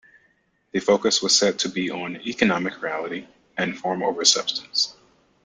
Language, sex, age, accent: English, male, 30-39, United States English